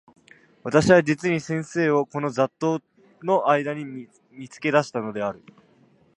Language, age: Japanese, 19-29